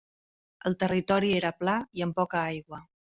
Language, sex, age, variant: Catalan, female, 30-39, Central